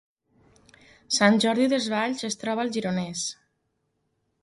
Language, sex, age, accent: Catalan, female, 40-49, valencià